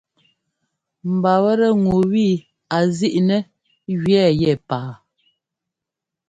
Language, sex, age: Ngomba, female, 40-49